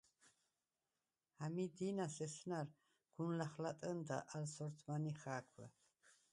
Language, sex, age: Svan, female, 70-79